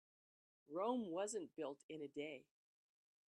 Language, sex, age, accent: English, female, 60-69, United States English